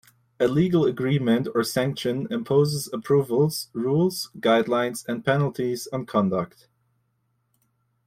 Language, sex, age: English, male, 19-29